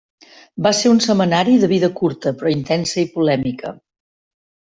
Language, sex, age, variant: Catalan, female, 50-59, Central